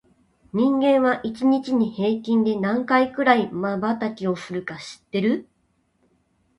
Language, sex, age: Japanese, female, 30-39